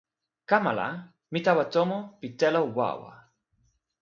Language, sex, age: Toki Pona, male, 19-29